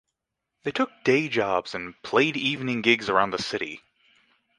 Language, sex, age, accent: English, male, 19-29, United States English